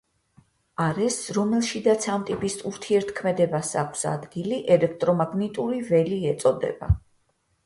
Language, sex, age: Georgian, female, 50-59